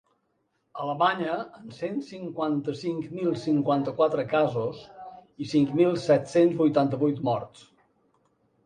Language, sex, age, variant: Catalan, male, 70-79, Balear